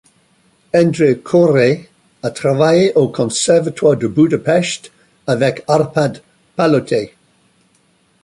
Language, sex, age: French, male, 60-69